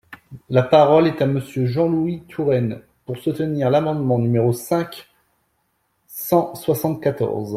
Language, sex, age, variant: French, male, 30-39, Français de métropole